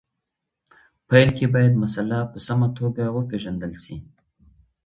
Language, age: Pashto, 30-39